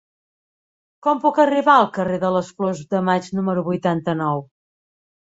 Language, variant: Catalan, Central